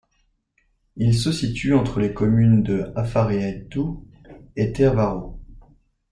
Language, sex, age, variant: French, male, 30-39, Français de métropole